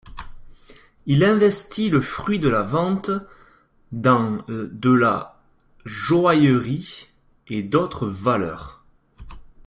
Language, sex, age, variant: French, male, 19-29, Français de métropole